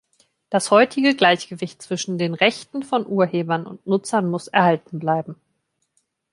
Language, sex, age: German, female, 19-29